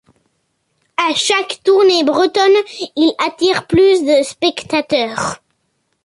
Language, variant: French, Français de métropole